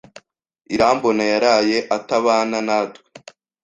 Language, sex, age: Kinyarwanda, male, 19-29